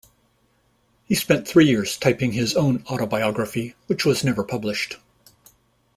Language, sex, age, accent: English, male, 60-69, United States English